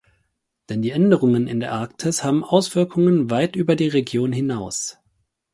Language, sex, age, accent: German, male, 30-39, Deutschland Deutsch